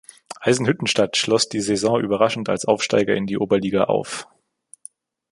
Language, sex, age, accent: German, male, 19-29, Deutschland Deutsch